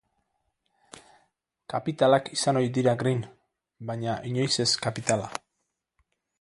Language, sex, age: Basque, male, 40-49